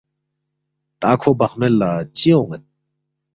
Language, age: Balti, 30-39